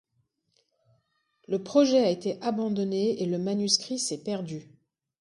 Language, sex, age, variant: French, female, 40-49, Français de métropole